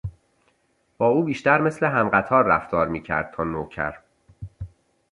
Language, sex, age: Persian, male, 30-39